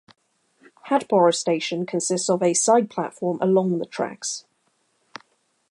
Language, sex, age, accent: English, female, 19-29, England English